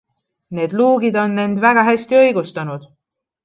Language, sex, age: Estonian, female, 19-29